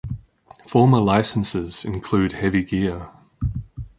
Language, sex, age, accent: English, male, 30-39, Australian English